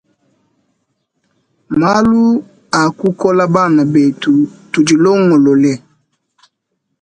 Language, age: Luba-Lulua, 30-39